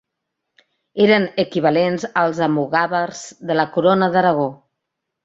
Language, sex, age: Catalan, female, 40-49